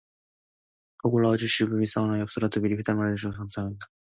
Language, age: Korean, 19-29